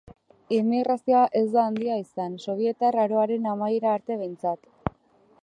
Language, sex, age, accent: Basque, female, 19-29, Mendebalekoa (Araba, Bizkaia, Gipuzkoako mendebaleko herri batzuk)